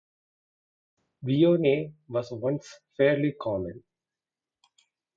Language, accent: English, India and South Asia (India, Pakistan, Sri Lanka)